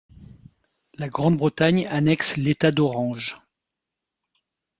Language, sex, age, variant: French, male, 50-59, Français de métropole